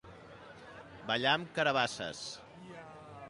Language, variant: Catalan, Central